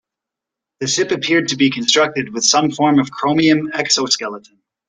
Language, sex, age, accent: English, male, 30-39, United States English